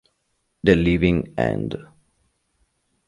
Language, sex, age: Italian, male, 19-29